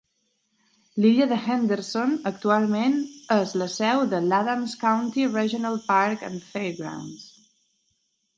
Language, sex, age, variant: Catalan, female, 30-39, Balear